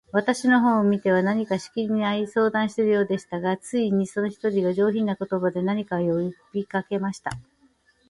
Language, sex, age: Japanese, female, 19-29